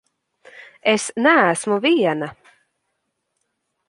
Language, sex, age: Latvian, female, 19-29